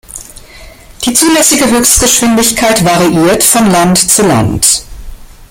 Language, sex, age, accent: German, female, 60-69, Deutschland Deutsch